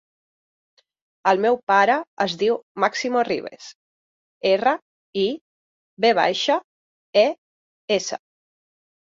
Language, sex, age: Catalan, female, 30-39